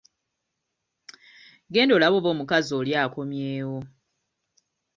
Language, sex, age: Ganda, female, 30-39